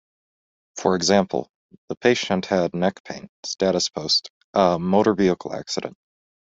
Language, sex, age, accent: English, male, 19-29, United States English